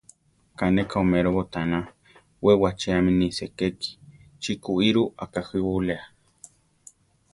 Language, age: Central Tarahumara, 19-29